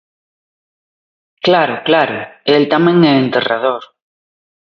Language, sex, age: Galician, female, 40-49